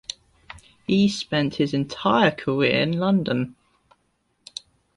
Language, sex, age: English, male, under 19